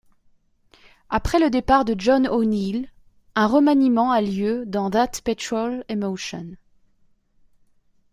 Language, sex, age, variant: French, female, 30-39, Français de métropole